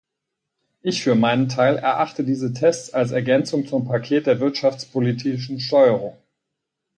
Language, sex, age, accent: German, male, 40-49, Deutschland Deutsch